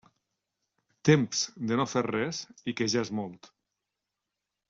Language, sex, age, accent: Catalan, male, 50-59, valencià